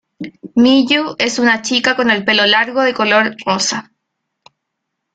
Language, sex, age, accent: Spanish, female, 19-29, Chileno: Chile, Cuyo